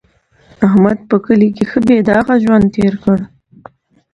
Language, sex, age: Pashto, female, 19-29